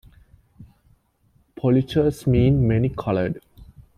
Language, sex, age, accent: English, male, 19-29, England English